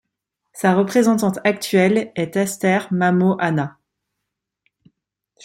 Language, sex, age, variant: French, female, 19-29, Français de métropole